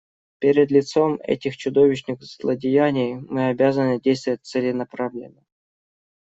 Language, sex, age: Russian, male, 19-29